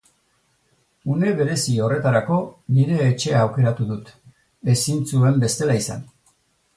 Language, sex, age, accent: Basque, male, 60-69, Erdialdekoa edo Nafarra (Gipuzkoa, Nafarroa)